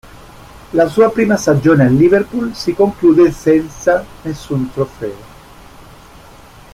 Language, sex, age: Italian, male, 50-59